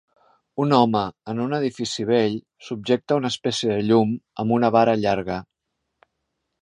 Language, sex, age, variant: Catalan, male, 60-69, Central